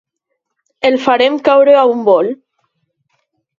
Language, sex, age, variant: Catalan, female, under 19, Alacantí